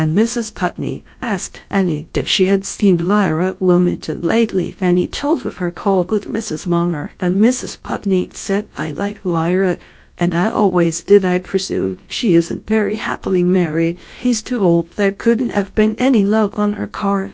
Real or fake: fake